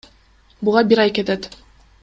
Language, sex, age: Kyrgyz, female, 19-29